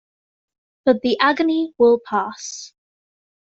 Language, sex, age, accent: English, female, 19-29, England English